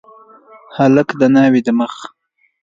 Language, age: Pashto, 19-29